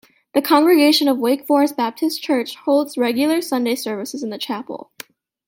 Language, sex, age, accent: English, female, under 19, United States English